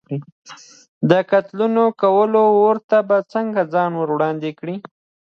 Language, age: Pashto, under 19